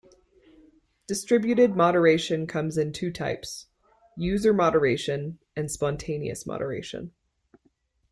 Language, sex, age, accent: English, female, 30-39, United States English